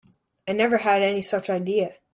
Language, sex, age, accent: English, male, under 19, United States English